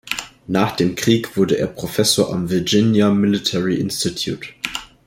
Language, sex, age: German, male, under 19